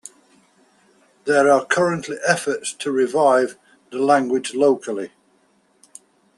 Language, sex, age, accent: English, male, 60-69, England English